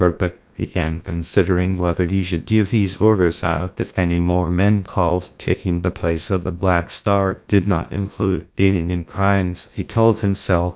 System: TTS, GlowTTS